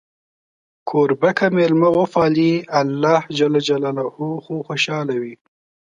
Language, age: Pashto, 19-29